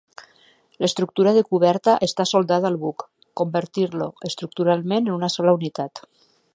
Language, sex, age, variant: Catalan, female, 50-59, Nord-Occidental